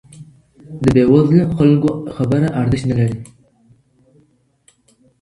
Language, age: Pashto, under 19